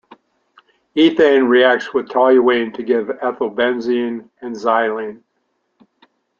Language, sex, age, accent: English, male, 70-79, Canadian English